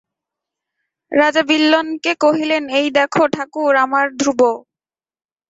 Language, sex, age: Bengali, female, 19-29